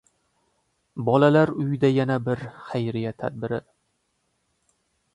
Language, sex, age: Uzbek, male, 19-29